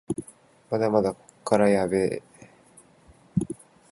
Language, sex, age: Japanese, male, 19-29